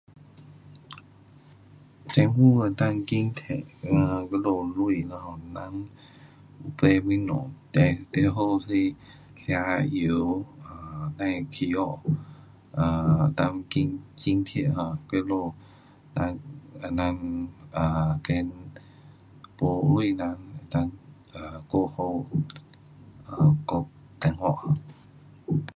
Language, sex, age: Pu-Xian Chinese, male, 40-49